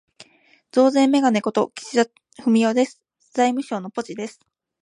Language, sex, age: Japanese, female, 19-29